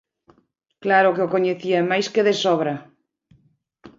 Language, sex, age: Galician, female, 60-69